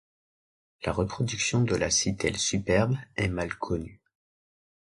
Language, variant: French, Français de métropole